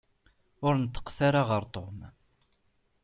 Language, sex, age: Kabyle, male, 30-39